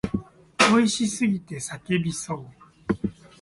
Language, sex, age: Japanese, male, 30-39